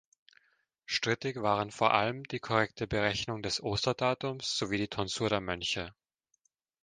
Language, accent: German, Österreichisches Deutsch